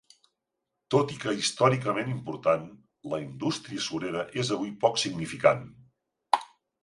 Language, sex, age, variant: Catalan, male, 60-69, Central